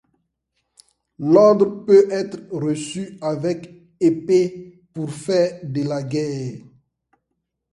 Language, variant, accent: French, Français d'Afrique subsaharienne et des îles africaines, Français de Côte d’Ivoire